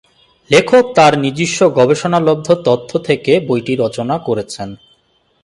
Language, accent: Bengali, Standard Bengali